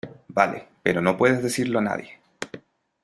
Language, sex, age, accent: Spanish, male, 19-29, Chileno: Chile, Cuyo